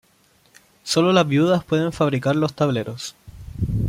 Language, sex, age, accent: Spanish, male, 19-29, Chileno: Chile, Cuyo